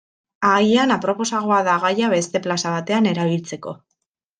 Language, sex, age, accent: Basque, female, 19-29, Mendebalekoa (Araba, Bizkaia, Gipuzkoako mendebaleko herri batzuk)